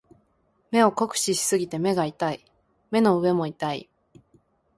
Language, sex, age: Japanese, female, 19-29